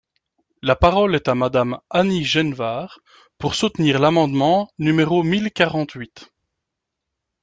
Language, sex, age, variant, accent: French, male, 30-39, Français d'Europe, Français de Belgique